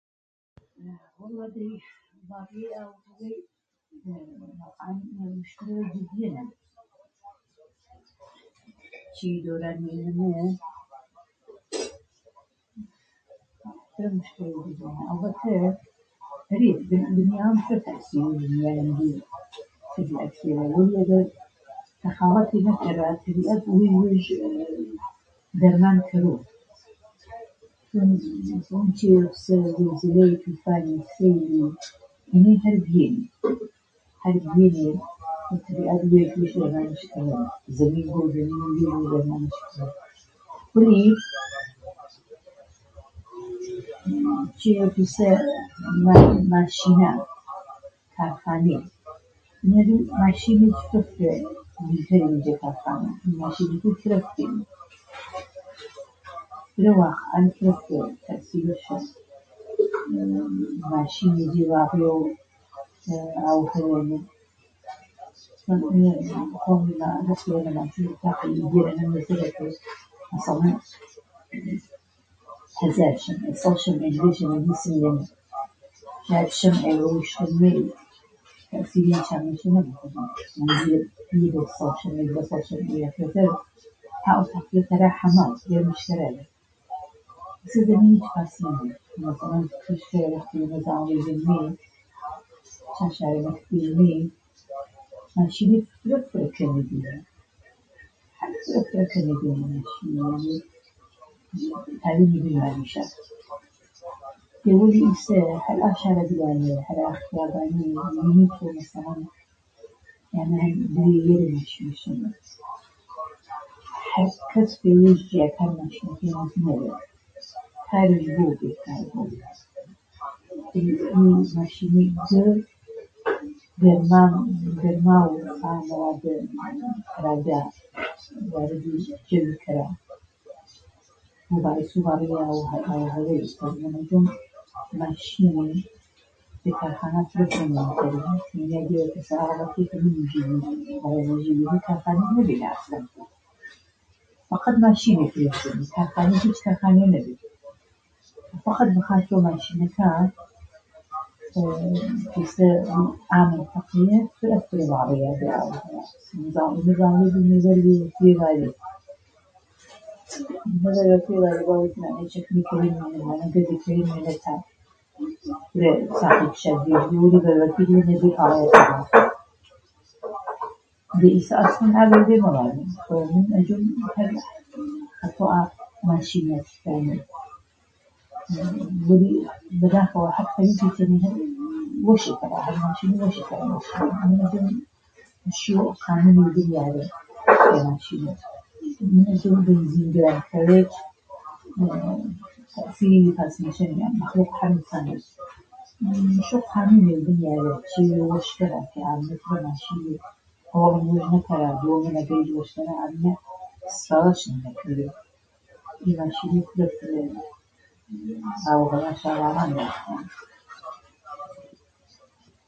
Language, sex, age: Gurani, female, 50-59